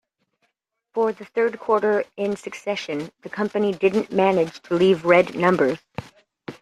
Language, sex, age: English, female, 40-49